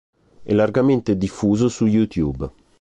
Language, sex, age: Italian, male, 30-39